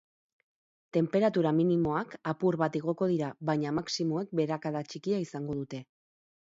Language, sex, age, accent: Basque, female, 40-49, Mendebalekoa (Araba, Bizkaia, Gipuzkoako mendebaleko herri batzuk)